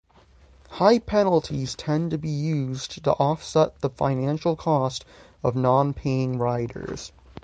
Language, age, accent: English, 19-29, United States English